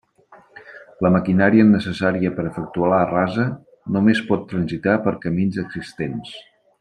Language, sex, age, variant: Catalan, male, 50-59, Central